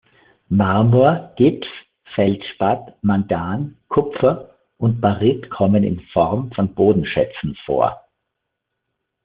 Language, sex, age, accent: German, male, 50-59, Österreichisches Deutsch